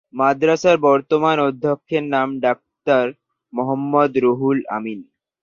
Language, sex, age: Bengali, male, 19-29